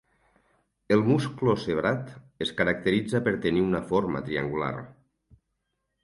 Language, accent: Catalan, Tortosí